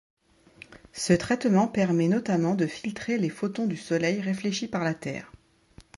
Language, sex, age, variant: French, female, 30-39, Français de métropole